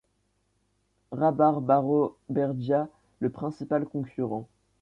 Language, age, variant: French, under 19, Français de métropole